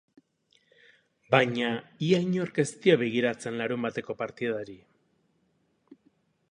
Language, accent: Basque, Erdialdekoa edo Nafarra (Gipuzkoa, Nafarroa)